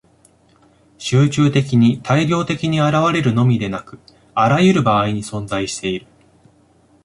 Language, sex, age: Japanese, male, 19-29